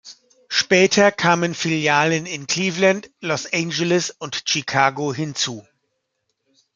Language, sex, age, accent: German, male, 50-59, Deutschland Deutsch